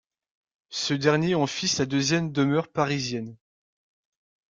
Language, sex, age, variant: French, male, 19-29, Français de métropole